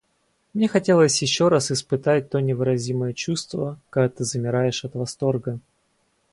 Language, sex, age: Russian, male, 19-29